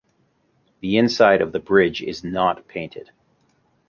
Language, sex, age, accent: English, male, 40-49, Canadian English